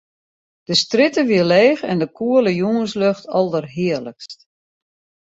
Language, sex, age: Western Frisian, female, 60-69